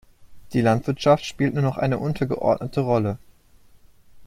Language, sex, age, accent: German, male, 19-29, Deutschland Deutsch